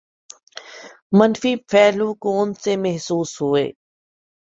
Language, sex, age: Urdu, male, 19-29